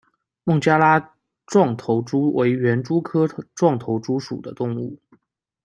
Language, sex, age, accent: Chinese, male, 19-29, 出生地：江苏省